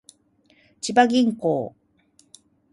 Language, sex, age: Japanese, female, 50-59